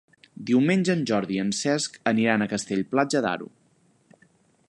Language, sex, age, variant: Catalan, male, 19-29, Central